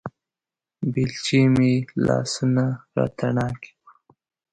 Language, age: Pashto, 19-29